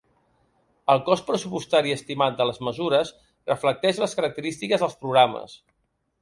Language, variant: Catalan, Central